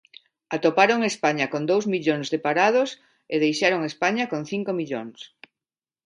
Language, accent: Galician, Neofalante